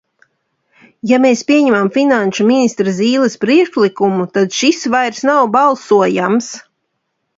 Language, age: Latvian, 40-49